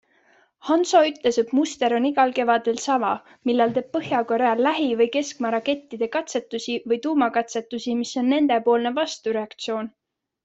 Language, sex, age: Estonian, female, 19-29